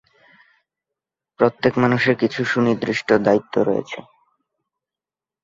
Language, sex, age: Bengali, male, 19-29